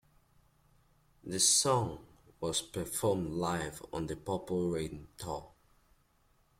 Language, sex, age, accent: English, male, 19-29, England English